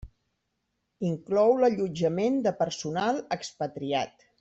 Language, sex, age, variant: Catalan, female, 50-59, Central